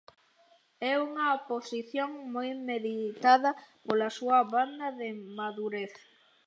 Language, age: Galician, under 19